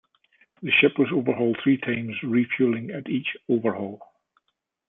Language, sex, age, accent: English, male, 50-59, Scottish English